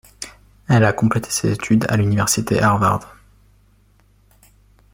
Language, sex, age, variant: French, male, 19-29, Français de métropole